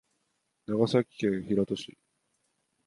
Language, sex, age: Japanese, male, 19-29